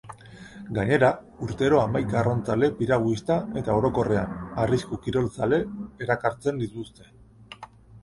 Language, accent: Basque, Erdialdekoa edo Nafarra (Gipuzkoa, Nafarroa)